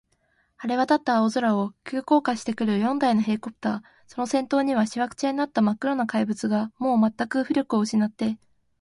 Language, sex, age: Japanese, female, 19-29